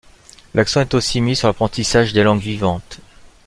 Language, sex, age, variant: French, male, 50-59, Français de métropole